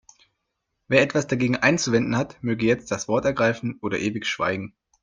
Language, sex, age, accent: German, male, 19-29, Deutschland Deutsch